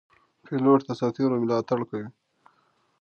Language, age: Pashto, 30-39